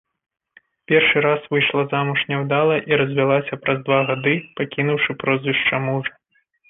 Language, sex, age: Belarusian, male, 30-39